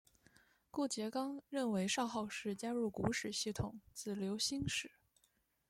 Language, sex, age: Chinese, female, 19-29